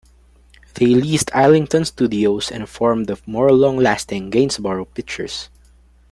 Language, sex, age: English, male, 19-29